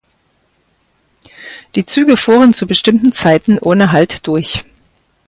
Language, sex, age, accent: German, female, 50-59, Deutschland Deutsch